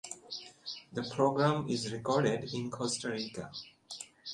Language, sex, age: English, male, 19-29